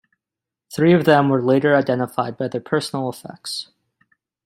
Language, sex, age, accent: English, male, 19-29, United States English